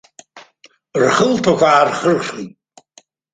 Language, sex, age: Abkhazian, male, 80-89